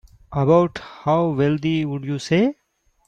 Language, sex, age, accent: English, male, 40-49, India and South Asia (India, Pakistan, Sri Lanka)